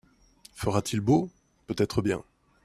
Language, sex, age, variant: French, male, 30-39, Français de métropole